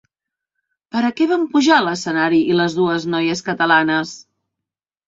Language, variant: Catalan, Central